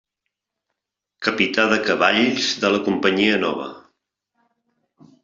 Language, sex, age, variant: Catalan, male, 50-59, Central